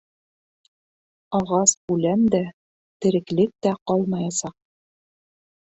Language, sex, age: Bashkir, female, 30-39